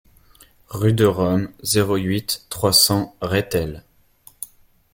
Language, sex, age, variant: French, male, 19-29, Français de métropole